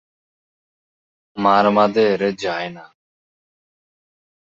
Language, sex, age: Bengali, male, 19-29